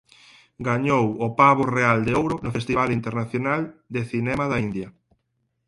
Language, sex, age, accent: Galician, male, 19-29, Atlántico (seseo e gheada)